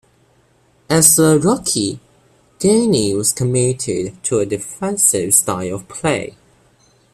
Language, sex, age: English, male, under 19